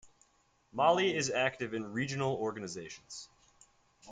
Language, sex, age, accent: English, male, 19-29, United States English